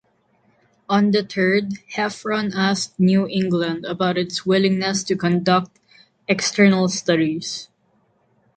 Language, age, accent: English, under 19, Filipino